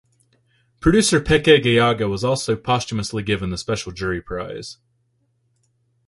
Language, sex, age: English, male, 19-29